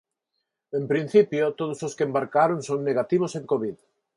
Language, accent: Galician, Neofalante